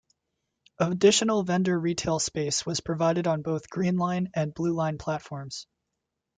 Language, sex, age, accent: English, male, 30-39, United States English